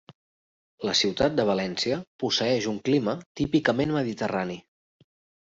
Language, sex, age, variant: Catalan, male, 30-39, Central